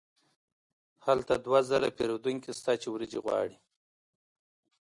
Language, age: Pashto, 40-49